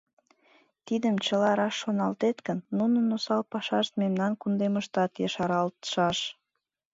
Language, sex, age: Mari, female, 19-29